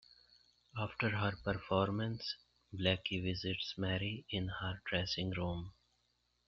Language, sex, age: English, male, 30-39